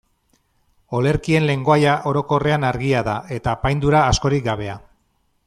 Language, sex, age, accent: Basque, male, 40-49, Mendebalekoa (Araba, Bizkaia, Gipuzkoako mendebaleko herri batzuk)